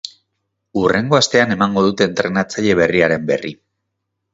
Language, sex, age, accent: Basque, male, 30-39, Mendebalekoa (Araba, Bizkaia, Gipuzkoako mendebaleko herri batzuk)